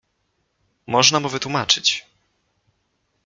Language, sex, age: Polish, male, 19-29